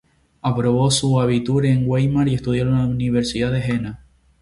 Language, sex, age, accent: Spanish, male, 19-29, España: Islas Canarias